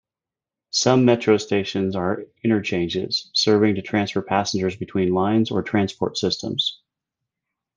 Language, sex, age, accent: English, male, 40-49, United States English